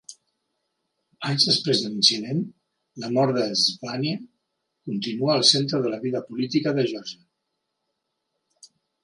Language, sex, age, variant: Catalan, male, 40-49, Central